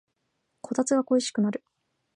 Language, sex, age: Japanese, female, 19-29